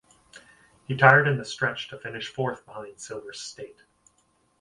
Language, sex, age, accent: English, male, 30-39, Canadian English